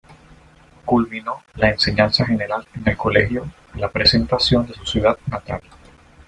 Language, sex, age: Spanish, male, 30-39